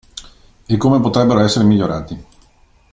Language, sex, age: Italian, male, 40-49